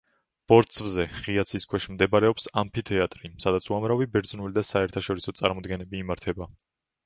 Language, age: Georgian, under 19